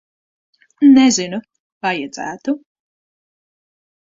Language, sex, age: Latvian, female, 19-29